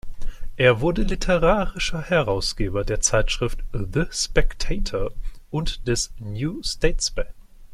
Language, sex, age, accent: German, male, 19-29, Deutschland Deutsch